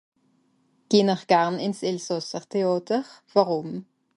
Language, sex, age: Swiss German, female, 19-29